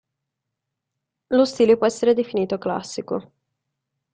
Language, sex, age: Italian, female, 19-29